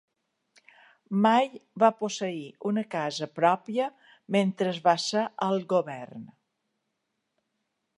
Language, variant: Catalan, Balear